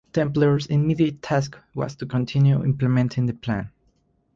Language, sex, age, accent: English, male, under 19, United States English